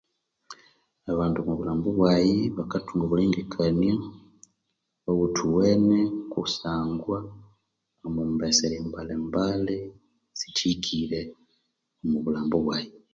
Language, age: Konzo, 19-29